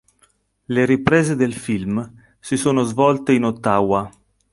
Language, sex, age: Italian, male, 40-49